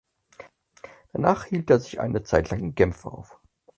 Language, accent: German, Deutschland Deutsch